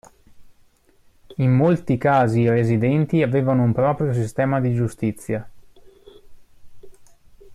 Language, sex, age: Italian, male, 30-39